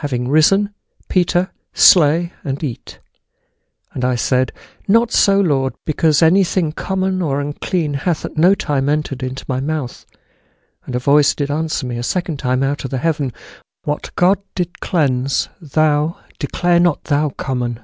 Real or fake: real